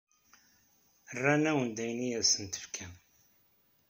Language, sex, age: Kabyle, male, 60-69